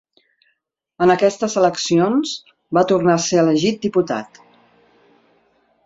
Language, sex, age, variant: Catalan, female, 40-49, Central